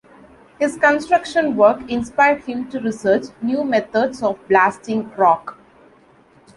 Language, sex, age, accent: English, female, 40-49, India and South Asia (India, Pakistan, Sri Lanka)